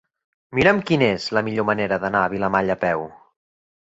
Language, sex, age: Catalan, male, 30-39